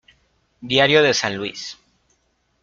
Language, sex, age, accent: Spanish, male, 30-39, México